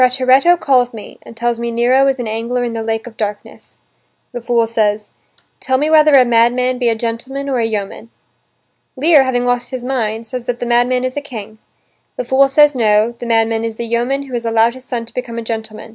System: none